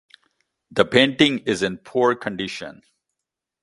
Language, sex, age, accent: English, male, 40-49, India and South Asia (India, Pakistan, Sri Lanka)